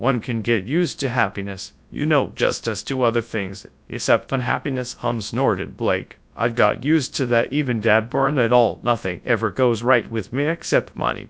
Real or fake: fake